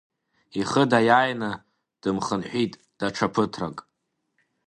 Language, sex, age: Abkhazian, male, under 19